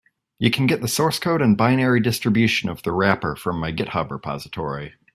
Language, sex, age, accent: English, male, 19-29, United States English